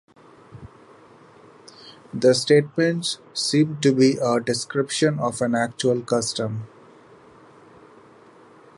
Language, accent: English, India and South Asia (India, Pakistan, Sri Lanka)